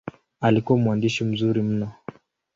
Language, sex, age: Swahili, male, 19-29